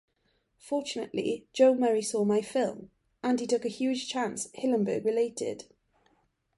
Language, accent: English, Welsh English